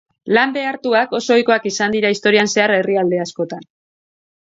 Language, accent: Basque, Mendebalekoa (Araba, Bizkaia, Gipuzkoako mendebaleko herri batzuk)